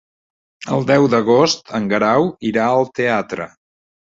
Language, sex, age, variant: Catalan, male, 60-69, Central